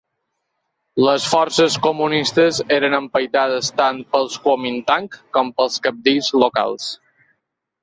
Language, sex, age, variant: Catalan, male, 30-39, Balear